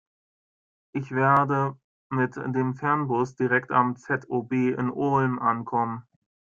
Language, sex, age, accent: German, male, 19-29, Deutschland Deutsch